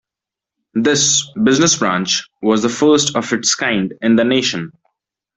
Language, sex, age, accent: English, male, 19-29, India and South Asia (India, Pakistan, Sri Lanka)